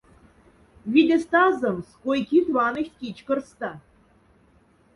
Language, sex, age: Moksha, female, 40-49